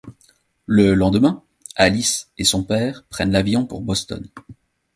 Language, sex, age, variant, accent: French, male, 40-49, Français d'Europe, Français de Belgique